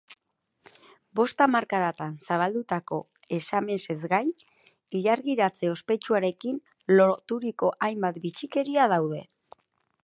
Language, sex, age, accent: Basque, female, 30-39, Erdialdekoa edo Nafarra (Gipuzkoa, Nafarroa)